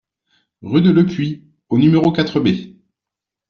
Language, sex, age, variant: French, male, 40-49, Français de métropole